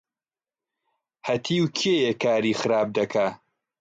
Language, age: Central Kurdish, 30-39